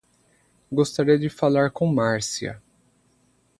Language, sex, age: Portuguese, male, 30-39